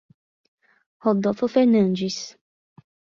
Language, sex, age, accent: Portuguese, female, 19-29, Gaucho